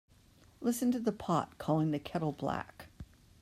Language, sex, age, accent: English, female, 50-59, United States English